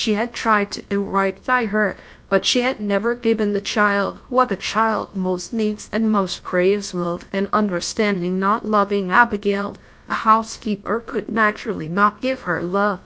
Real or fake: fake